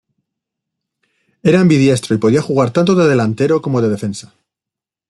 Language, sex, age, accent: Spanish, male, 40-49, España: Centro-Sur peninsular (Madrid, Toledo, Castilla-La Mancha)